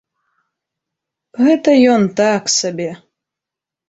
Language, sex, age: Belarusian, female, under 19